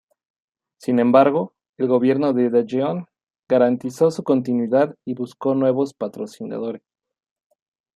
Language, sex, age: Spanish, male, 19-29